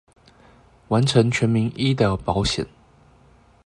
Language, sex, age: Chinese, male, 19-29